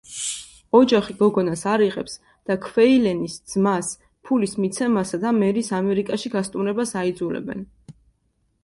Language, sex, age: Georgian, female, 19-29